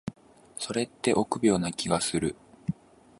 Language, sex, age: Japanese, male, 19-29